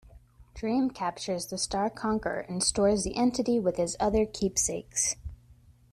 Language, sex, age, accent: English, female, 19-29, United States English